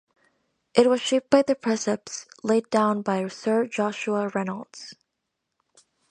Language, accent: English, United States English